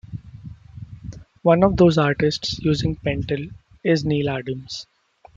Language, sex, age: English, male, 19-29